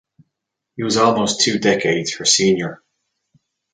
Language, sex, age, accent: English, male, 30-39, Irish English